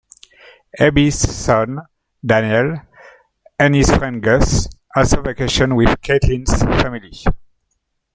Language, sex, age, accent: English, male, 40-49, England English